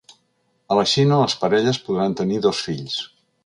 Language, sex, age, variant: Catalan, male, 60-69, Central